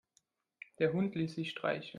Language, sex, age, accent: German, male, 19-29, Deutschland Deutsch